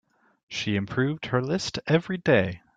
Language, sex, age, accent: English, male, 19-29, United States English